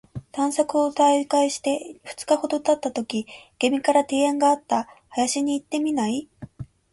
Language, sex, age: Japanese, female, 19-29